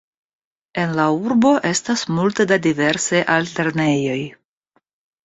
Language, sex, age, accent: Esperanto, female, 40-49, Internacia